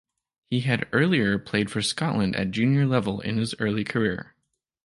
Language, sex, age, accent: English, male, 19-29, Canadian English